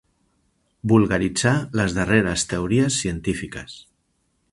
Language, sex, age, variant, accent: Catalan, male, 50-59, Central, Barcelonès